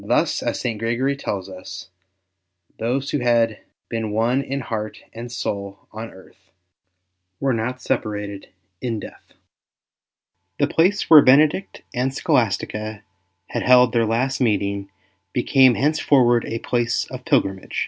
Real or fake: real